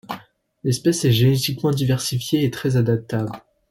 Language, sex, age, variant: French, male, 19-29, Français de métropole